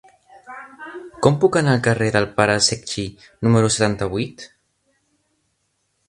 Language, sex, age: Catalan, male, under 19